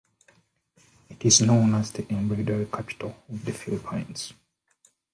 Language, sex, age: English, male, 30-39